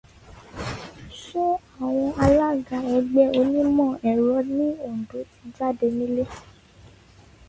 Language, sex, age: Yoruba, female, 19-29